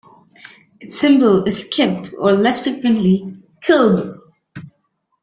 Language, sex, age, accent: English, female, under 19, United States English